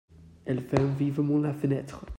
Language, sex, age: French, male, under 19